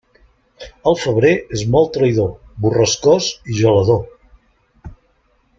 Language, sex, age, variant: Catalan, male, 40-49, Central